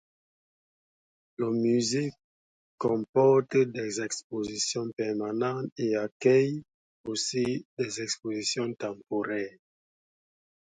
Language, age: French, 30-39